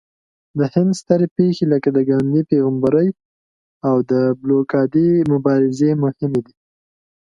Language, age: Pashto, 19-29